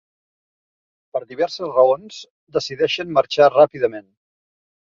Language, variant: Catalan, Central